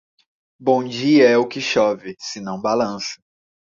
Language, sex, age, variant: Portuguese, male, under 19, Portuguese (Brasil)